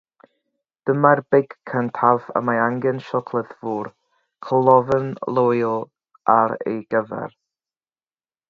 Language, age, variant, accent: Welsh, 19-29, North-Western Welsh, Y Deyrnas Unedig Cymraeg